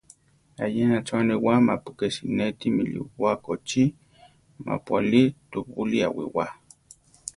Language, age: Central Tarahumara, 19-29